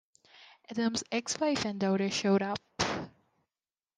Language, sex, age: English, female, 19-29